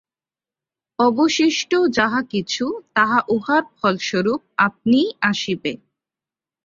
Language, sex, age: Bengali, female, 19-29